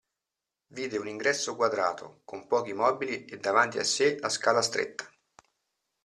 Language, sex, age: Italian, male, 40-49